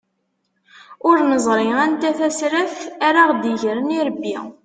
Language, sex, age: Kabyle, female, 19-29